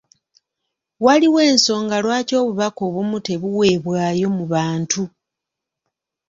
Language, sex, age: Ganda, female, 50-59